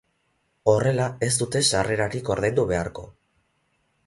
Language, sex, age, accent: Basque, male, 19-29, Mendebalekoa (Araba, Bizkaia, Gipuzkoako mendebaleko herri batzuk)